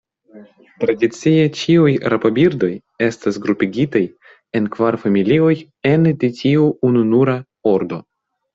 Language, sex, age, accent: Esperanto, male, under 19, Internacia